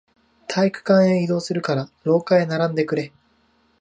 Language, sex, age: Japanese, male, 19-29